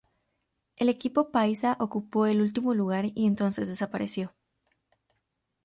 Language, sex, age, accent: Spanish, female, under 19, América central